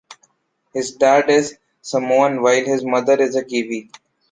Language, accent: English, India and South Asia (India, Pakistan, Sri Lanka)